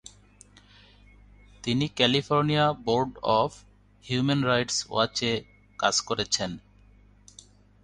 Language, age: Bengali, 30-39